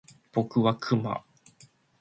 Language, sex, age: Japanese, male, 19-29